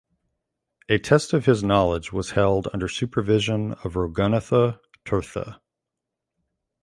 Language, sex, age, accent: English, male, 40-49, United States English